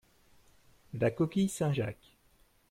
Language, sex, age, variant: French, male, 30-39, Français de métropole